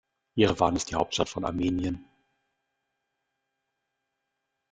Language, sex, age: German, male, 50-59